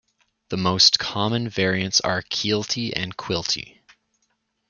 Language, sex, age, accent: English, male, 19-29, Canadian English